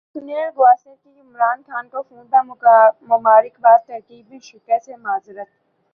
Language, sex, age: Urdu, male, 19-29